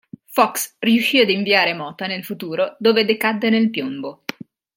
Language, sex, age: Italian, female, 30-39